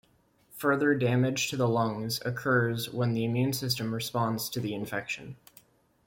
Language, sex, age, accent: English, male, 19-29, United States English